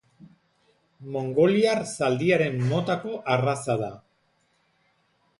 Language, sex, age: Basque, male, 40-49